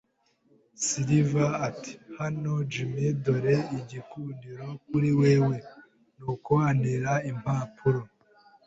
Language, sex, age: Kinyarwanda, male, 19-29